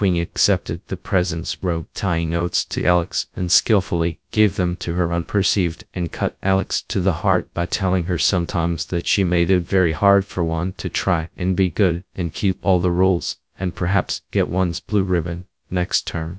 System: TTS, GradTTS